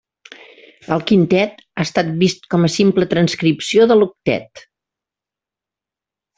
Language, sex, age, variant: Catalan, female, 60-69, Central